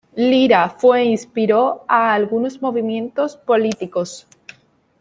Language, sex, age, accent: Spanish, female, 19-29, España: Sur peninsular (Andalucia, Extremadura, Murcia)